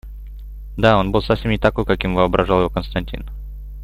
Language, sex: Russian, male